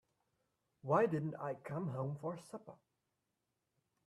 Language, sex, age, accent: English, male, 40-49, England English